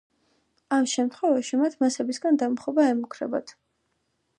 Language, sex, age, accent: Georgian, female, under 19, მშვიდი